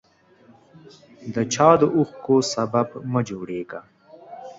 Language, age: Pashto, 19-29